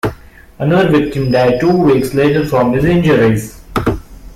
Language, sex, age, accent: English, male, 19-29, India and South Asia (India, Pakistan, Sri Lanka)